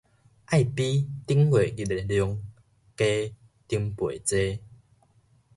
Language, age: Min Nan Chinese, 19-29